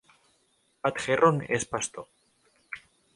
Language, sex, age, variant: Catalan, male, 19-29, Central